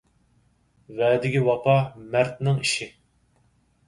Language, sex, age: Uyghur, male, 30-39